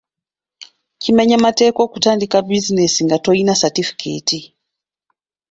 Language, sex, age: Ganda, female, 30-39